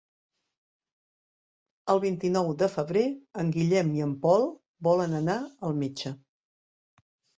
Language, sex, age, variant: Catalan, female, 50-59, Central